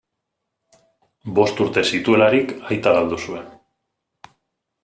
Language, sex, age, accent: Basque, male, 40-49, Mendebalekoa (Araba, Bizkaia, Gipuzkoako mendebaleko herri batzuk)